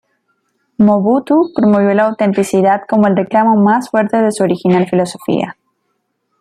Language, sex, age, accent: Spanish, female, under 19, Andino-Pacífico: Colombia, Perú, Ecuador, oeste de Bolivia y Venezuela andina